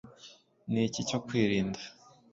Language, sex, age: Kinyarwanda, male, 19-29